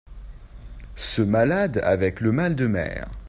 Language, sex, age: French, male, under 19